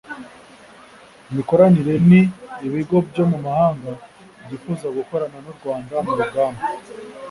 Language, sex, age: Kinyarwanda, male, 19-29